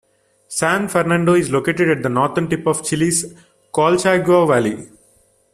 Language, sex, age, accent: English, male, 19-29, India and South Asia (India, Pakistan, Sri Lanka)